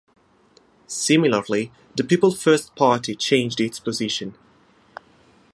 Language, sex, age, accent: English, male, 19-29, England English